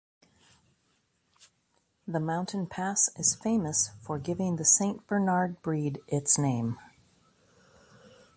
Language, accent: English, United States English